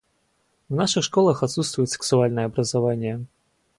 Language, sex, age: Russian, male, 19-29